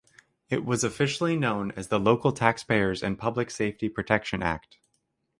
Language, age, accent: English, 30-39, United States English